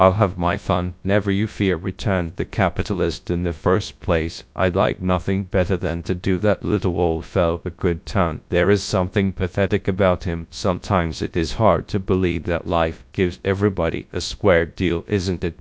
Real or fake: fake